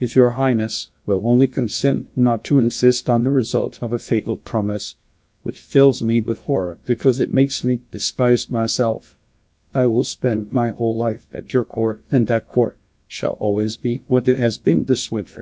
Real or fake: fake